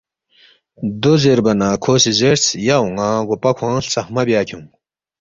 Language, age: Balti, 30-39